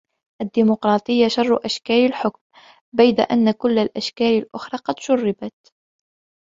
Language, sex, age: Arabic, female, 19-29